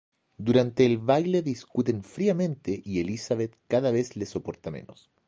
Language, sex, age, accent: Spanish, male, 30-39, Chileno: Chile, Cuyo